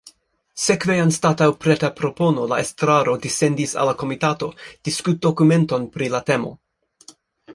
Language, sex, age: Esperanto, male, 30-39